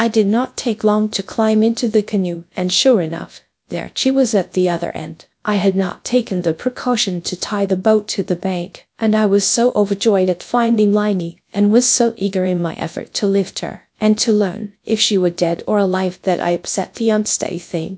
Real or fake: fake